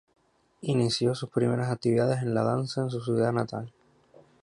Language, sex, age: Spanish, male, 19-29